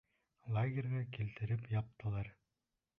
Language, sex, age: Bashkir, male, 19-29